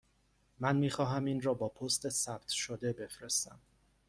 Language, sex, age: Persian, male, 19-29